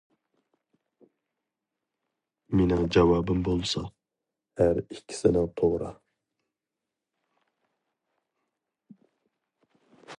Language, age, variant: Uyghur, 19-29, ئۇيغۇر تىلى